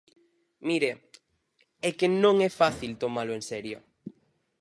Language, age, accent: Galician, 19-29, Central (gheada)